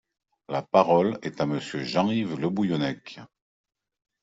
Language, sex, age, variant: French, male, 50-59, Français de métropole